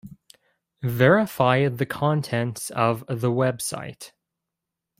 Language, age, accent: English, 19-29, United States English